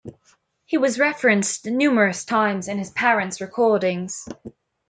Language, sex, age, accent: English, female, under 19, England English